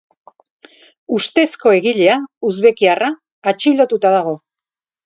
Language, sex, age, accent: Basque, female, 50-59, Mendebalekoa (Araba, Bizkaia, Gipuzkoako mendebaleko herri batzuk)